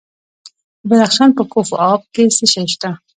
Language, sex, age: Pashto, female, 19-29